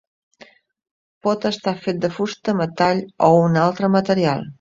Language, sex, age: Catalan, female, 50-59